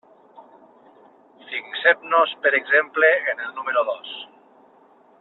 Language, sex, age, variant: Catalan, male, 40-49, Nord-Occidental